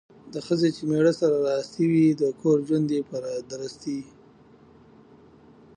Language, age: Pashto, 30-39